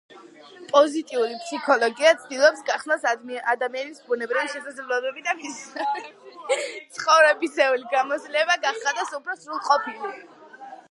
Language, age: Georgian, under 19